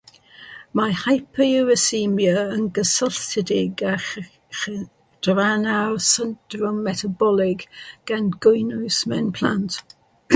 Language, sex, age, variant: Welsh, female, 60-69, South-Western Welsh